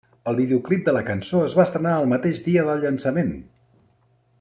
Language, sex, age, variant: Catalan, male, 40-49, Central